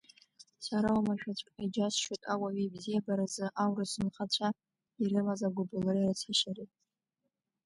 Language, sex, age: Abkhazian, female, under 19